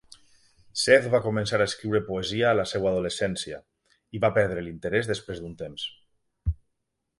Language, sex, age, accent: Catalan, male, 40-49, valencià